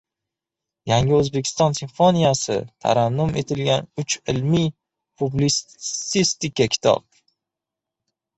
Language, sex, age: Uzbek, male, 19-29